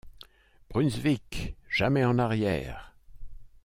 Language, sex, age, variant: French, male, 60-69, Français de métropole